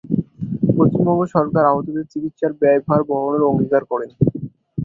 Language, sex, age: Bengali, male, 19-29